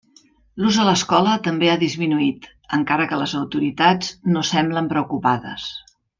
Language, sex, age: Catalan, female, 60-69